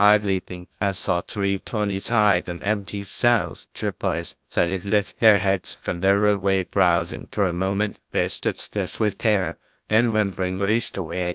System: TTS, GlowTTS